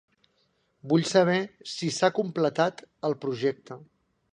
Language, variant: Catalan, Central